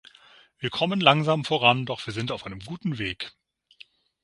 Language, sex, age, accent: German, male, 50-59, Deutschland Deutsch; Süddeutsch